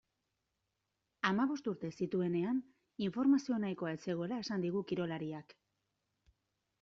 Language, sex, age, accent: Basque, female, 40-49, Mendebalekoa (Araba, Bizkaia, Gipuzkoako mendebaleko herri batzuk)